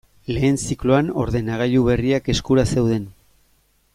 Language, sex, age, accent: Basque, male, 50-59, Erdialdekoa edo Nafarra (Gipuzkoa, Nafarroa)